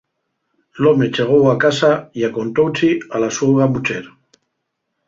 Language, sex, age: Asturian, male, 50-59